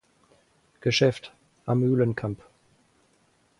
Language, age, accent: German, 60-69, Deutschland Deutsch